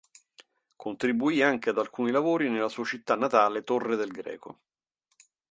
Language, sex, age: Italian, male, 50-59